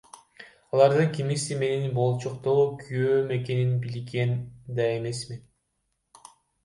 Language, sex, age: Kyrgyz, male, under 19